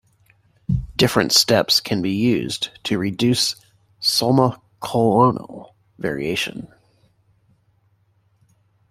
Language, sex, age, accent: English, male, 50-59, United States English